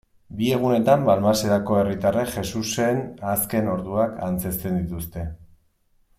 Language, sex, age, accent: Basque, male, 30-39, Mendebalekoa (Araba, Bizkaia, Gipuzkoako mendebaleko herri batzuk)